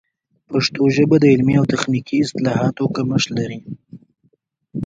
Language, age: Pashto, 19-29